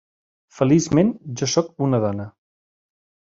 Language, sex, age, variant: Catalan, male, 40-49, Central